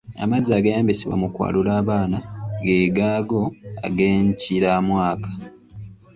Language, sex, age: Ganda, male, 19-29